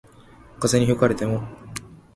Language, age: Japanese, 19-29